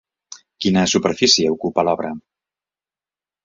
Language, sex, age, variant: Catalan, male, 50-59, Central